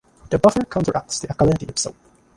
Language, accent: English, Filipino